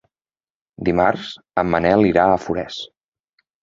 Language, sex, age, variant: Catalan, male, 19-29, Central